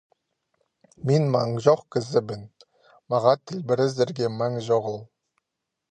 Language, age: Khakas, 19-29